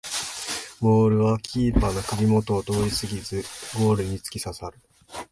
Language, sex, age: Japanese, male, 19-29